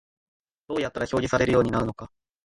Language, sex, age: Japanese, male, 19-29